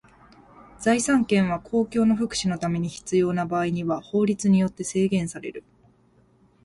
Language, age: Japanese, 19-29